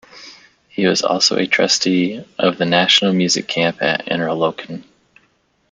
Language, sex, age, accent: English, male, 30-39, United States English